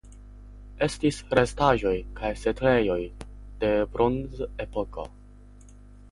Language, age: Esperanto, under 19